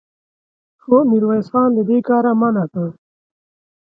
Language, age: Pashto, 19-29